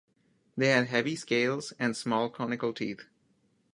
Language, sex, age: English, male, 19-29